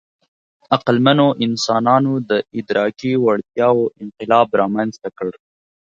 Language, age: Pashto, 19-29